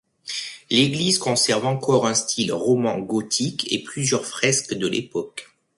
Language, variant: French, Français de métropole